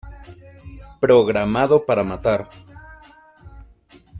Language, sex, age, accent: Spanish, male, 19-29, México